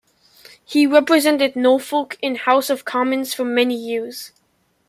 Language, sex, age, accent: English, male, under 19, England English